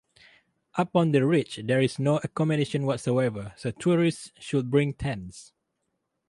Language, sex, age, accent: English, male, 19-29, Malaysian English